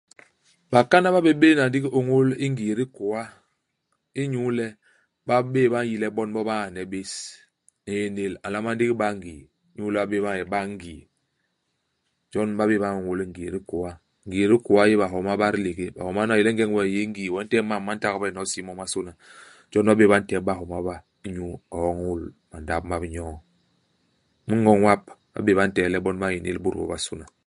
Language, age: Basaa, 40-49